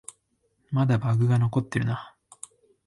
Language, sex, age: Japanese, male, 19-29